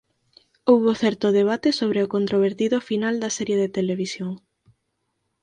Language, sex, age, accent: Galician, female, under 19, Normativo (estándar)